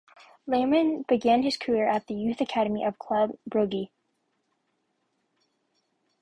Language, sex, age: English, female, under 19